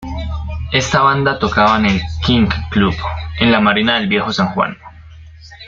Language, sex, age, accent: Spanish, male, under 19, Andino-Pacífico: Colombia, Perú, Ecuador, oeste de Bolivia y Venezuela andina